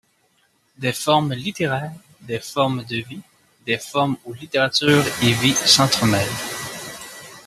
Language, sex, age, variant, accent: French, male, 30-39, Français d'Amérique du Nord, Français du Canada